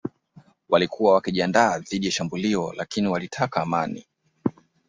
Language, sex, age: Swahili, male, 19-29